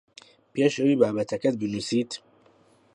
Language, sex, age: Central Kurdish, male, under 19